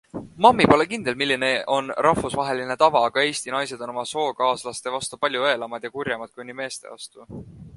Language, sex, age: Estonian, male, 19-29